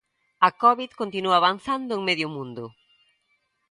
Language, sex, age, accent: Galician, female, 40-49, Atlántico (seseo e gheada)